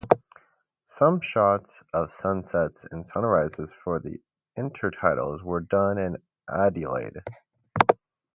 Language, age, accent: English, 19-29, United States English